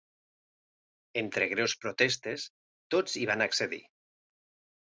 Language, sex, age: Catalan, male, 40-49